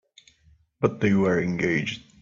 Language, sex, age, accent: English, male, 40-49, United States English